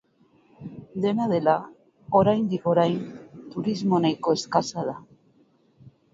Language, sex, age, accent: Basque, female, 50-59, Mendebalekoa (Araba, Bizkaia, Gipuzkoako mendebaleko herri batzuk)